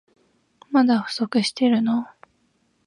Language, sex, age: Japanese, female, 19-29